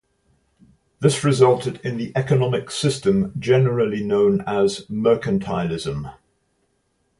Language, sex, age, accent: English, male, 60-69, England English